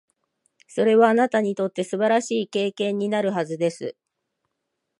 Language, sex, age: Japanese, female, 50-59